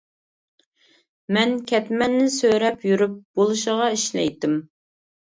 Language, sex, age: Uyghur, female, 19-29